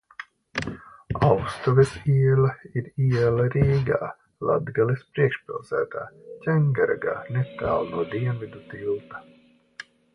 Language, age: Latvian, 50-59